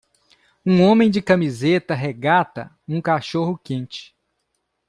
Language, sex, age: Portuguese, male, 40-49